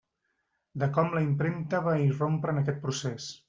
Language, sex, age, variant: Catalan, male, 40-49, Central